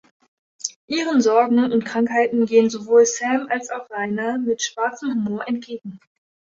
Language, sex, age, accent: German, female, 19-29, Deutschland Deutsch